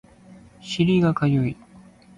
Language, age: Japanese, 19-29